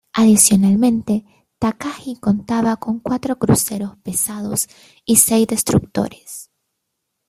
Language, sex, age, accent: Spanish, female, 19-29, América central